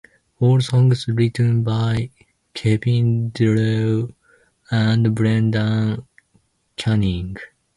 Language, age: English, 19-29